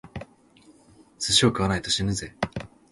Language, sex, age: Japanese, male, 19-29